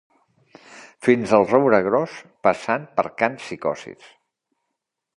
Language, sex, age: Catalan, male, 50-59